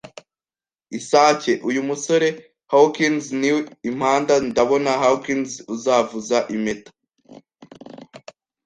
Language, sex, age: Kinyarwanda, male, 19-29